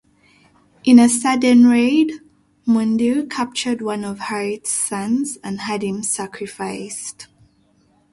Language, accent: English, England English